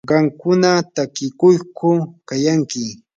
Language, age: Yanahuanca Pasco Quechua, 19-29